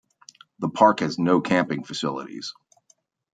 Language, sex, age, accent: English, male, 50-59, United States English